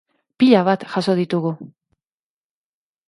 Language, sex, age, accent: Basque, female, 50-59, Mendebalekoa (Araba, Bizkaia, Gipuzkoako mendebaleko herri batzuk)